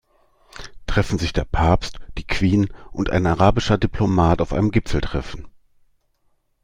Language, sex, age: German, male, 50-59